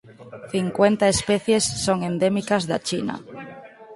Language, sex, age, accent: Galician, female, 19-29, Normativo (estándar)